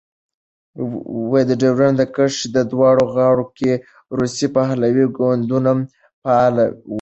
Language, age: Pashto, under 19